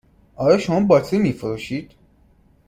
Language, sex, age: Persian, male, 19-29